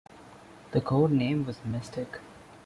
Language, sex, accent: English, male, India and South Asia (India, Pakistan, Sri Lanka)